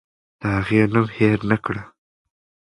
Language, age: Pashto, 19-29